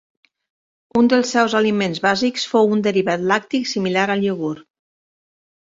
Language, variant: Catalan, Nord-Occidental